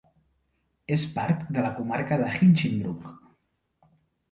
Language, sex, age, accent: Catalan, male, 30-39, central; nord-occidental; septentrional